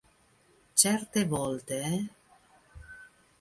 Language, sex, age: Italian, female, 50-59